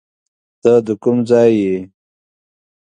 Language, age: Pashto, 30-39